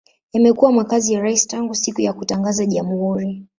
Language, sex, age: Swahili, male, 19-29